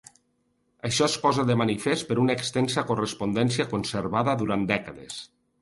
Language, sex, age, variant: Catalan, male, 40-49, Nord-Occidental